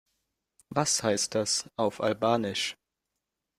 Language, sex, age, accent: German, male, under 19, Deutschland Deutsch